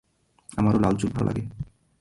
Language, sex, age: Bengali, male, 19-29